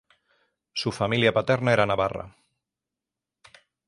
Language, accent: Spanish, España: Centro-Sur peninsular (Madrid, Toledo, Castilla-La Mancha); España: Sur peninsular (Andalucia, Extremadura, Murcia)